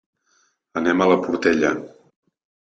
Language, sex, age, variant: Catalan, male, 40-49, Central